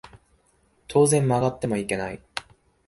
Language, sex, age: Japanese, male, 19-29